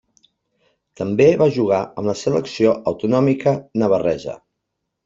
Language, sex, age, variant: Catalan, male, 40-49, Central